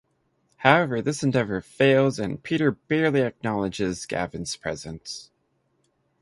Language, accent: English, United States English